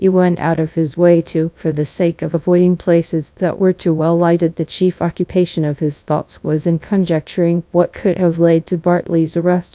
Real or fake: fake